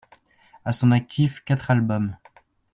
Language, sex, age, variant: French, male, under 19, Français de métropole